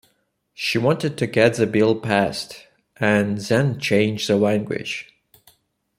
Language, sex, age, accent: English, male, 19-29, United States English